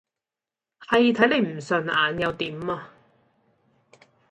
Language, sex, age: Cantonese, female, 19-29